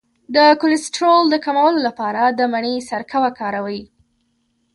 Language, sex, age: Pashto, female, under 19